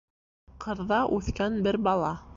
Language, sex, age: Bashkir, female, 19-29